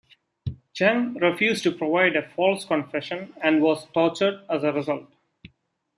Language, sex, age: English, male, 30-39